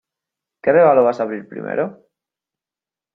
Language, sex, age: Spanish, male, 19-29